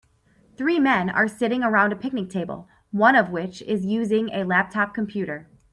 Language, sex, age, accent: English, female, 30-39, United States English